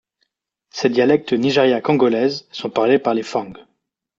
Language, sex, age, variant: French, male, 19-29, Français de métropole